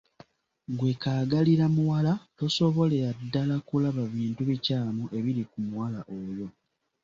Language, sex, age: Ganda, male, 19-29